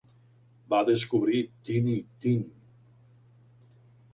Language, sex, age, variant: Catalan, male, 50-59, Nord-Occidental